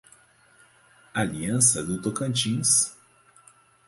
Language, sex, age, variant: Portuguese, male, 30-39, Portuguese (Brasil)